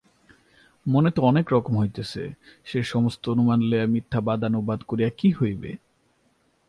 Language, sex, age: Bengali, male, 19-29